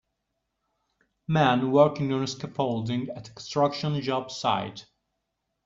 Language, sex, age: English, male, 30-39